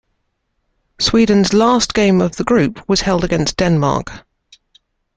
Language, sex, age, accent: English, female, 50-59, England English